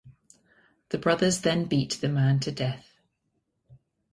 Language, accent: English, England English